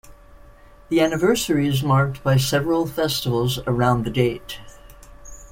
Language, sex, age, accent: English, female, 60-69, United States English